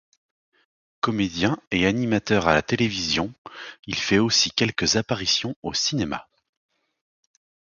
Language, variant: French, Français de métropole